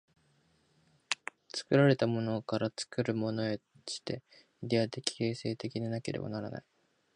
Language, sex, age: Japanese, male, under 19